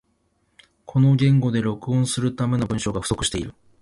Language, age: Japanese, 40-49